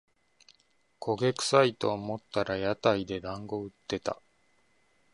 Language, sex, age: Japanese, male, 30-39